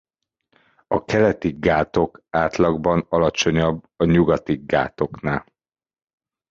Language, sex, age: Hungarian, male, 40-49